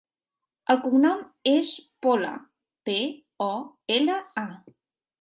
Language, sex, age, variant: Catalan, female, 19-29, Central